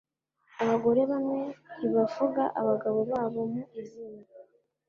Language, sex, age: Kinyarwanda, female, under 19